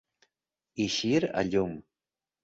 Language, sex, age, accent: Catalan, male, 40-49, valencià